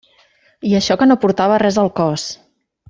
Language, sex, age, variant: Catalan, female, 40-49, Central